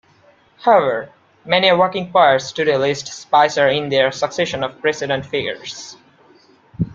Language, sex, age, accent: English, male, 19-29, India and South Asia (India, Pakistan, Sri Lanka)